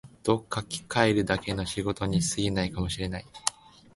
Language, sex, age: Japanese, male, 19-29